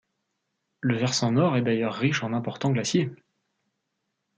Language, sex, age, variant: French, male, 30-39, Français de métropole